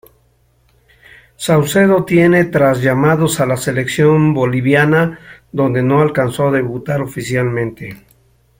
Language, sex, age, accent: Spanish, male, 70-79, México